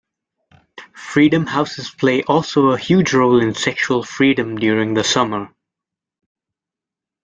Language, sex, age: English, male, under 19